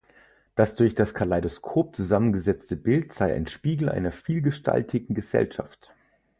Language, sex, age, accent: German, male, 30-39, Deutschland Deutsch